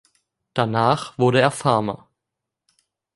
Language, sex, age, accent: German, male, under 19, Deutschland Deutsch